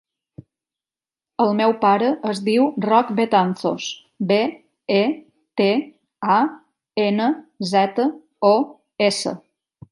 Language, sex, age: Catalan, female, 40-49